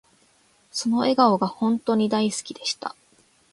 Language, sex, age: Japanese, female, 19-29